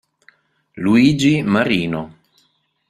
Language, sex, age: Italian, male, 60-69